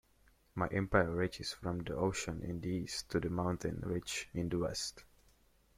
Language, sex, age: English, male, 19-29